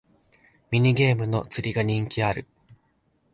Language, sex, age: Japanese, male, 19-29